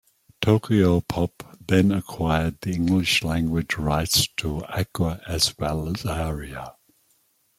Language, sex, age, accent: English, male, 60-69, Australian English